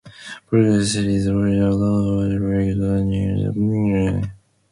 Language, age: English, 19-29